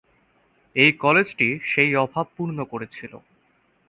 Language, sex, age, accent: Bengali, male, 19-29, fluent